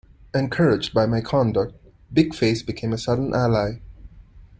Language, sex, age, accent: English, male, 19-29, India and South Asia (India, Pakistan, Sri Lanka)